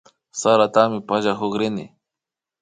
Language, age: Imbabura Highland Quichua, 30-39